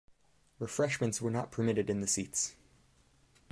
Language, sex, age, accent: English, male, 19-29, United States English